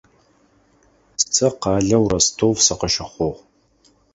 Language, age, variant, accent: Adyghe, 30-39, Адыгабзэ (Кирил, пстэумэ зэдыряе), Кıэмгуй (Çemguy)